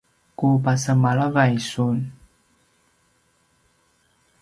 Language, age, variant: Paiwan, 30-39, pinayuanan a kinaikacedasan (東排灣語)